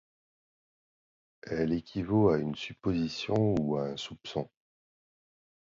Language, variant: French, Français de métropole